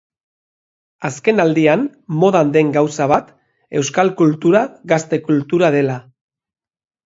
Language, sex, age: Basque, male, 50-59